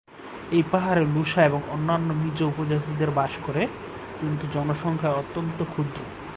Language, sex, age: Bengali, male, 19-29